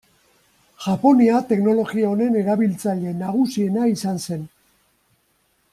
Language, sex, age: Basque, male, 50-59